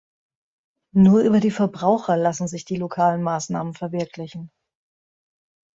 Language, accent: German, Deutschland Deutsch